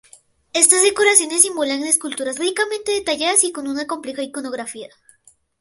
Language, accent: Spanish, Andino-Pacífico: Colombia, Perú, Ecuador, oeste de Bolivia y Venezuela andina